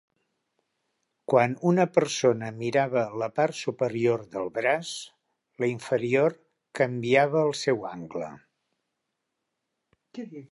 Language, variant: Catalan, Central